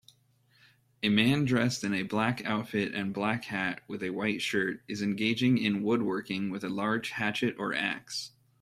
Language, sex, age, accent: English, male, 30-39, United States English